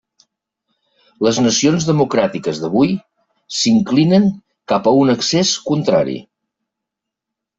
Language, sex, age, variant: Catalan, male, 50-59, Central